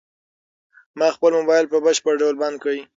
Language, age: Pashto, under 19